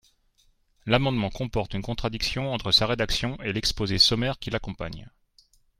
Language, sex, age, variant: French, male, 40-49, Français de métropole